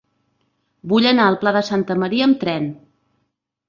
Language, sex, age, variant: Catalan, female, 40-49, Central